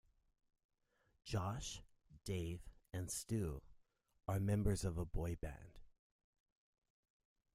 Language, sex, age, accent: English, male, 40-49, United States English